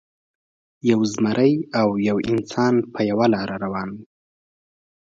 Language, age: Pashto, 19-29